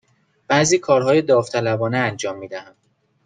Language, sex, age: Persian, male, 19-29